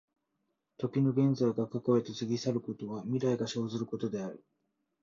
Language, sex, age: Japanese, male, 19-29